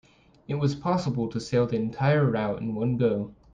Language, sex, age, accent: English, male, 19-29, United States English